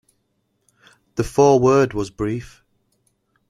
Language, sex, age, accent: English, male, 40-49, England English